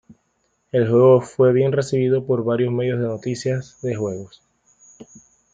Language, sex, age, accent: Spanish, male, 19-29, América central